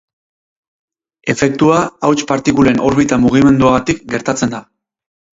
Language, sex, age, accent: Basque, male, 30-39, Erdialdekoa edo Nafarra (Gipuzkoa, Nafarroa)